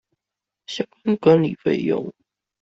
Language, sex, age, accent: Chinese, male, 19-29, 出生地：新北市